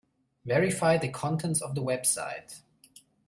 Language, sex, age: English, male, 30-39